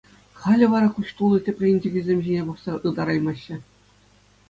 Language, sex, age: Chuvash, male, 40-49